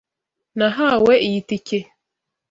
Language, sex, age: Kinyarwanda, female, 19-29